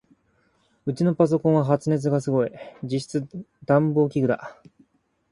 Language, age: Japanese, 19-29